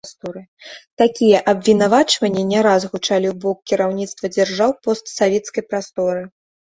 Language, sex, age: Belarusian, female, 19-29